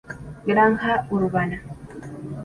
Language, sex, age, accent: Spanish, female, under 19, Andino-Pacífico: Colombia, Perú, Ecuador, oeste de Bolivia y Venezuela andina